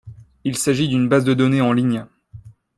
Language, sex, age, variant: French, male, 19-29, Français de métropole